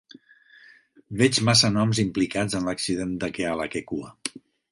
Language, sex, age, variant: Catalan, male, 70-79, Central